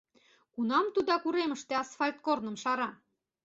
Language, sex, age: Mari, female, 40-49